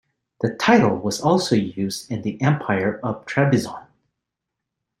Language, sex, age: English, male, 40-49